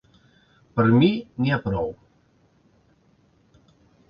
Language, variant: Catalan, Central